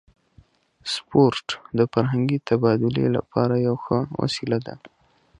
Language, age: Pashto, under 19